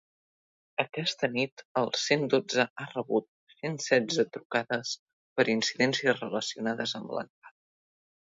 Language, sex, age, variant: Catalan, male, under 19, Central